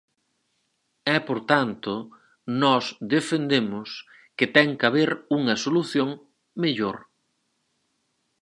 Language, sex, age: Galician, male, 40-49